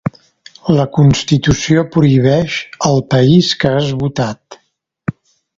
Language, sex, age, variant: Catalan, male, 50-59, Central